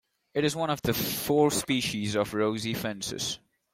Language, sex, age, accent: English, male, 19-29, India and South Asia (India, Pakistan, Sri Lanka)